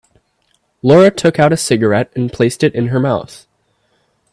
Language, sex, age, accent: English, female, under 19, United States English